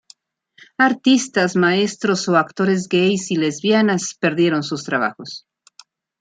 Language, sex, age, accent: Spanish, female, 50-59, México